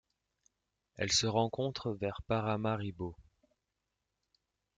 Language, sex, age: French, male, under 19